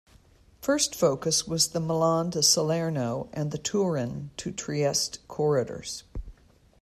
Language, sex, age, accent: English, female, 60-69, United States English